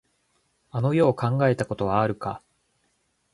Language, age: Japanese, 19-29